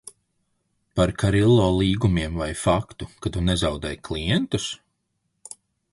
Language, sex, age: Latvian, male, 30-39